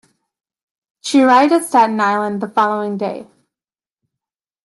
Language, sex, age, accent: English, female, 19-29, Canadian English